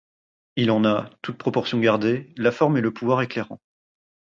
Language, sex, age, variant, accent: French, male, 30-39, Français d'Europe, Français de Belgique